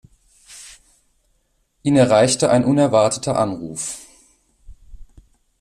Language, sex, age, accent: German, male, 19-29, Deutschland Deutsch